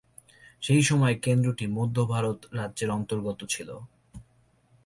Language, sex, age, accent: Bengali, male, 19-29, Native